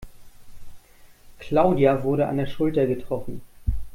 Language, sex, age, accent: German, male, 30-39, Deutschland Deutsch